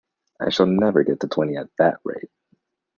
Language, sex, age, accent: English, male, 30-39, United States English